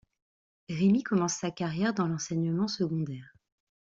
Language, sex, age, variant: French, female, 30-39, Français de métropole